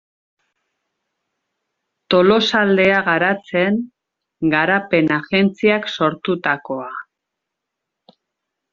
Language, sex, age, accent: Basque, female, 40-49, Mendebalekoa (Araba, Bizkaia, Gipuzkoako mendebaleko herri batzuk)